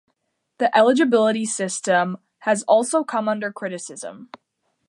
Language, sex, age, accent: English, female, under 19, United States English